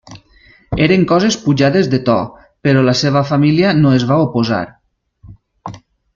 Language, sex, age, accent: Catalan, male, 30-39, valencià